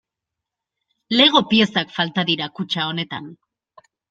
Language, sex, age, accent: Basque, female, 19-29, Erdialdekoa edo Nafarra (Gipuzkoa, Nafarroa)